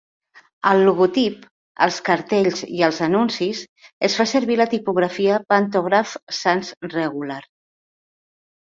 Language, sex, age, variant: Catalan, female, 50-59, Central